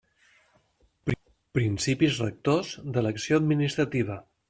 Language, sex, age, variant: Catalan, male, 30-39, Nord-Occidental